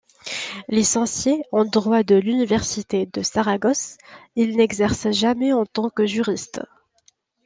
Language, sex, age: French, female, 19-29